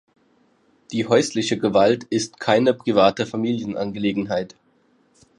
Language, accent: German, Deutschland Deutsch